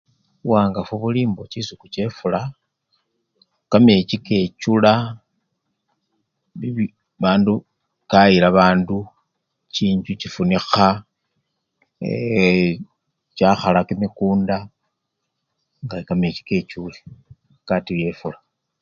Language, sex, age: Luyia, male, 60-69